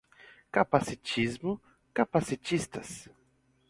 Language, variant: Portuguese, Portuguese (Brasil)